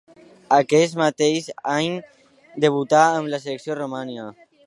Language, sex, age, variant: Catalan, male, under 19, Alacantí